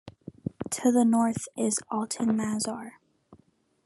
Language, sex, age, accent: English, female, under 19, United States English